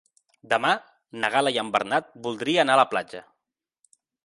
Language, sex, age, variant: Catalan, male, 30-39, Central